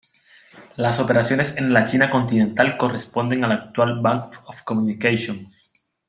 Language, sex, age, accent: Spanish, male, 19-29, Andino-Pacífico: Colombia, Perú, Ecuador, oeste de Bolivia y Venezuela andina